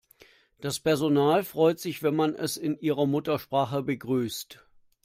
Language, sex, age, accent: German, male, 50-59, Deutschland Deutsch